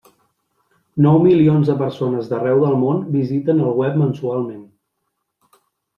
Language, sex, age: Catalan, male, 30-39